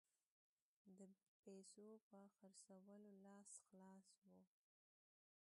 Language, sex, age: Pashto, female, 19-29